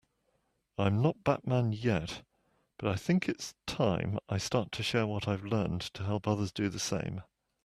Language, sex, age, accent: English, male, 50-59, England English